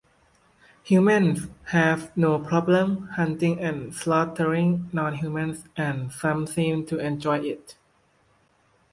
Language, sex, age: English, male, 19-29